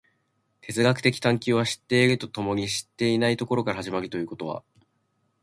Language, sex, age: Japanese, male, 19-29